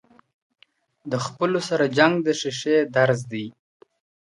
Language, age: Pashto, 19-29